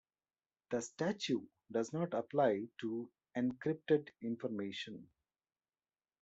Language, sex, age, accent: English, male, 40-49, India and South Asia (India, Pakistan, Sri Lanka)